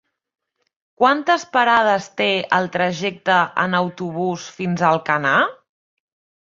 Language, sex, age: Catalan, female, 19-29